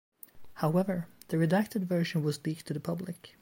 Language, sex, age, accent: English, female, 30-39, United States English